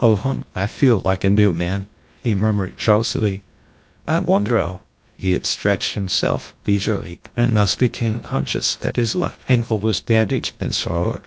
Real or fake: fake